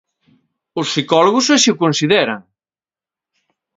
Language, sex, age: Galician, male, 40-49